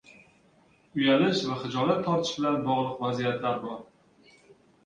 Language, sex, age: Uzbek, male, 30-39